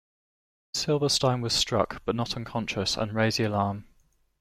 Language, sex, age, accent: English, male, 19-29, England English